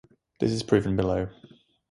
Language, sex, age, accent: English, male, 19-29, England English